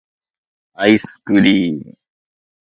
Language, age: Japanese, 19-29